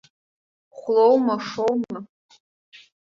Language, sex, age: Abkhazian, female, under 19